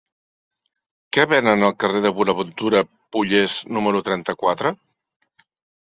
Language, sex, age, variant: Catalan, male, 60-69, Central